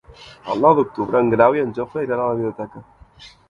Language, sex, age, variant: Catalan, male, 19-29, Central